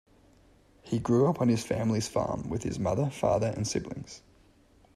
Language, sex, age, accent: English, male, 19-29, Australian English